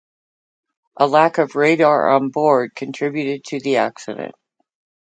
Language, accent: English, West Coast